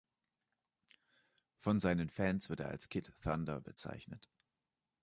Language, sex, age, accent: German, male, 30-39, Deutschland Deutsch